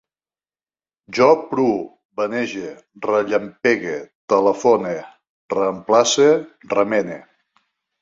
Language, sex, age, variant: Catalan, male, 50-59, Nord-Occidental